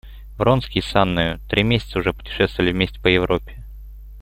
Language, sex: Russian, male